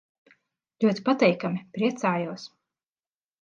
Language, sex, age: Latvian, female, 30-39